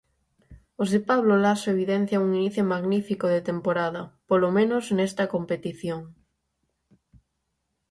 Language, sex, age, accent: Galician, female, 19-29, Central (gheada); Normativo (estándar)